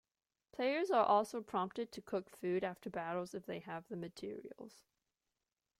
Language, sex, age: English, female, 19-29